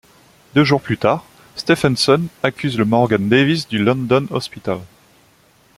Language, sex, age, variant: French, male, 19-29, Français de métropole